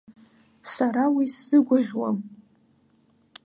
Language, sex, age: Abkhazian, female, under 19